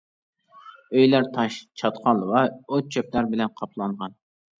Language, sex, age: Uyghur, male, 19-29